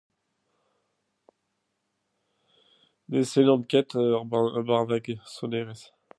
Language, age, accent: Breton, 30-39, Kerneveg; Leoneg